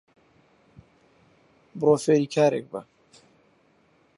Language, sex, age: Central Kurdish, male, 19-29